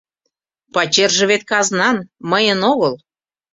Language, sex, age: Mari, female, 40-49